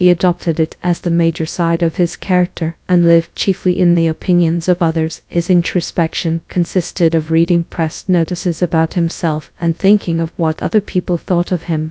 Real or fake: fake